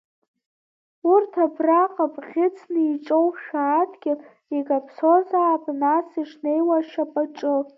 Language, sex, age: Abkhazian, female, under 19